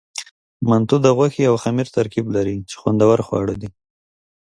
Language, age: Pashto, 30-39